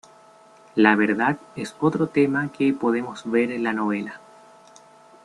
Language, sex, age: Spanish, male, 19-29